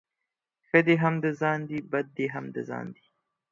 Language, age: Pashto, 19-29